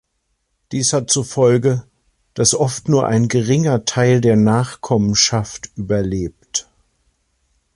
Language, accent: German, Deutschland Deutsch